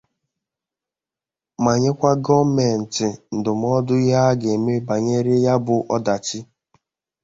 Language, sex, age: Igbo, male, 19-29